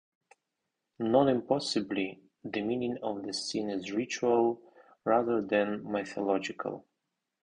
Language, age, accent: English, 19-29, Russian